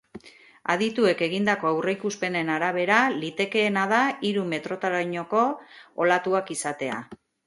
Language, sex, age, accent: Basque, female, under 19, Mendebalekoa (Araba, Bizkaia, Gipuzkoako mendebaleko herri batzuk)